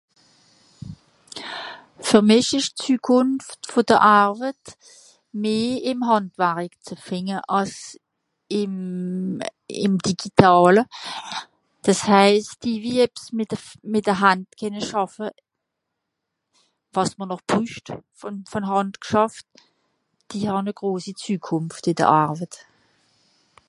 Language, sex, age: German, female, 50-59